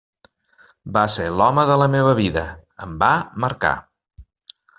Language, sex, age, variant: Catalan, male, 50-59, Central